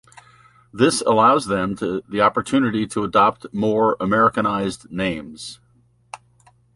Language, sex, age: English, male, 70-79